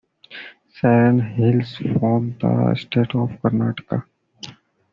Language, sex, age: English, male, 19-29